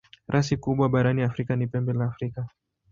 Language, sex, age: Swahili, male, 19-29